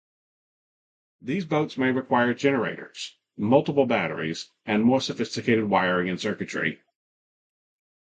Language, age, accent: English, 30-39, United States English